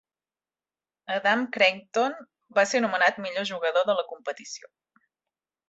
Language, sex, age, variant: Catalan, female, 30-39, Central